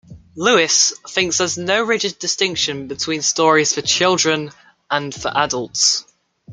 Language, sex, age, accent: English, male, under 19, England English